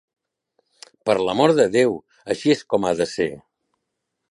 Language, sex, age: Catalan, male, 60-69